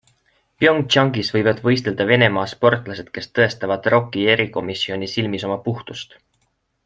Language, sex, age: Estonian, male, 19-29